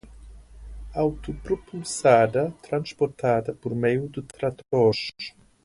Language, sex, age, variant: Portuguese, male, 40-49, Portuguese (Portugal)